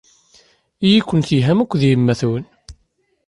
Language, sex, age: Kabyle, male, 19-29